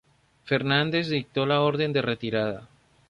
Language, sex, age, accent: Spanish, male, 30-39, Caribe: Cuba, Venezuela, Puerto Rico, República Dominicana, Panamá, Colombia caribeña, México caribeño, Costa del golfo de México